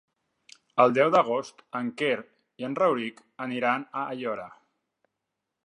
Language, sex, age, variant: Catalan, male, 50-59, Central